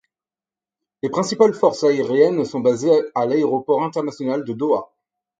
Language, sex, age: French, male, 30-39